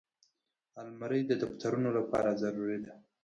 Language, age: Pashto, 19-29